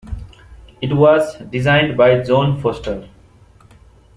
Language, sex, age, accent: English, male, 19-29, India and South Asia (India, Pakistan, Sri Lanka)